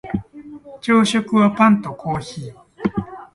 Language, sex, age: Japanese, male, 30-39